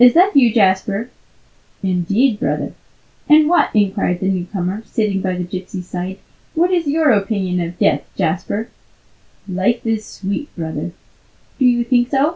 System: none